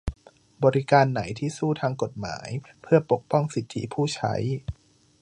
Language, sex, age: Thai, male, 19-29